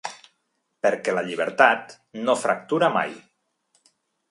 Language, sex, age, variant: Catalan, male, 30-39, Nord-Occidental